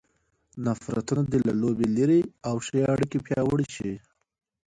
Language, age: Pashto, 19-29